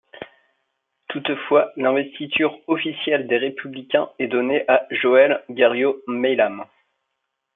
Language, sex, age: French, male, 30-39